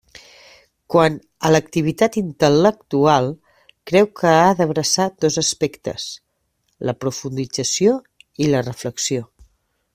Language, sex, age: Catalan, female, 40-49